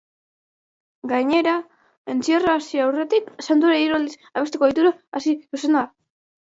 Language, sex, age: Basque, male, 40-49